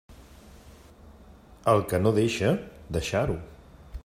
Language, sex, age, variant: Catalan, male, 50-59, Central